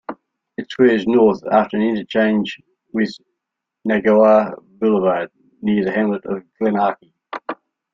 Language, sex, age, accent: English, male, 70-79, Australian English